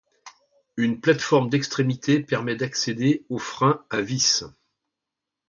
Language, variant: French, Français de métropole